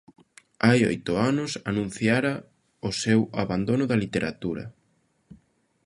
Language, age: Galician, 19-29